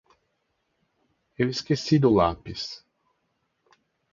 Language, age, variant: Portuguese, 50-59, Portuguese (Brasil)